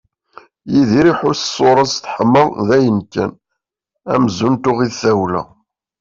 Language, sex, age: Kabyle, male, 19-29